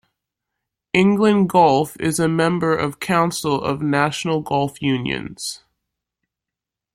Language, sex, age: English, female, 30-39